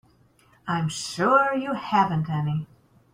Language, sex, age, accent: English, female, 50-59, United States English